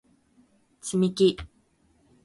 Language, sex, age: Japanese, female, under 19